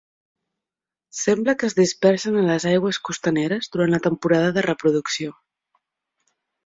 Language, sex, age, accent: Catalan, female, 30-39, Barceloní